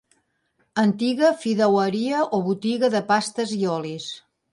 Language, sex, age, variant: Catalan, female, 50-59, Central